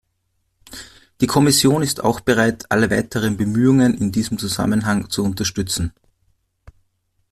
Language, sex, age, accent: German, male, 30-39, Österreichisches Deutsch